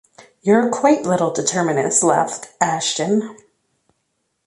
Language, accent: English, United States English